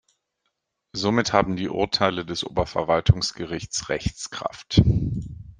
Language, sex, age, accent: German, male, 50-59, Deutschland Deutsch